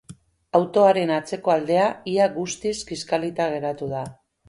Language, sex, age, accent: Basque, female, 40-49, Mendebalekoa (Araba, Bizkaia, Gipuzkoako mendebaleko herri batzuk)